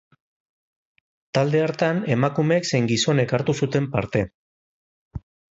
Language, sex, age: Basque, male, 40-49